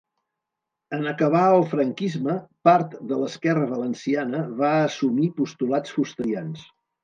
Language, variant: Catalan, Central